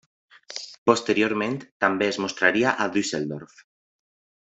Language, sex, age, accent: Catalan, male, 19-29, valencià